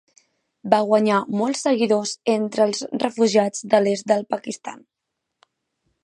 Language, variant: Catalan, Central